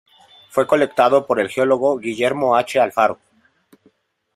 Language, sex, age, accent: Spanish, male, 30-39, México